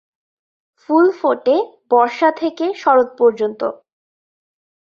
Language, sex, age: Bengali, female, 19-29